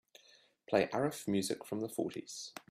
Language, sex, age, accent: English, male, 30-39, New Zealand English